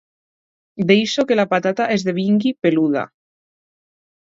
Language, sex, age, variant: Catalan, female, under 19, Alacantí